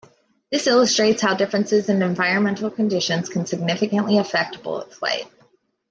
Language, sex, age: English, female, 30-39